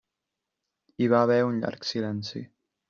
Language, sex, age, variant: Catalan, male, 19-29, Central